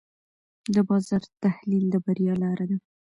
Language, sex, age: Pashto, female, 19-29